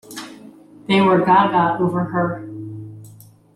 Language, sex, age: English, female, 50-59